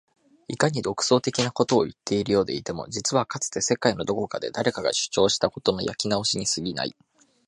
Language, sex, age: Japanese, male, 19-29